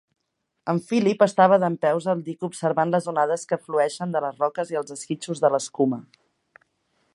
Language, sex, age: Catalan, female, 19-29